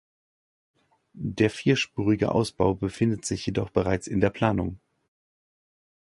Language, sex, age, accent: German, male, 50-59, Deutschland Deutsch